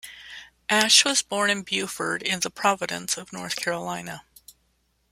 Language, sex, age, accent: English, female, 50-59, United States English